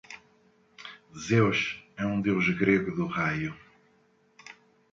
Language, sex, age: Portuguese, male, 50-59